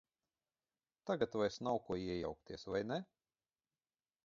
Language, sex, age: Latvian, male, 40-49